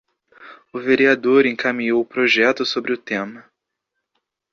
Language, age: Portuguese, 19-29